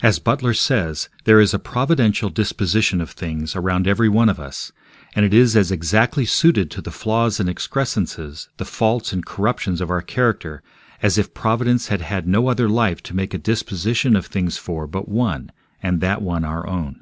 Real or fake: real